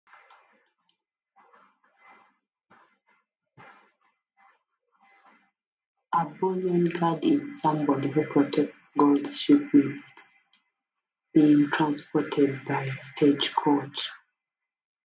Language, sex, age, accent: English, female, 30-39, England English